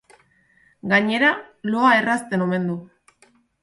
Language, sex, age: Basque, female, 19-29